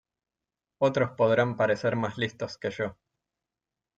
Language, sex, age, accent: Spanish, male, 30-39, Rioplatense: Argentina, Uruguay, este de Bolivia, Paraguay